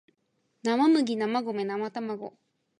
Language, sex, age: Japanese, female, 19-29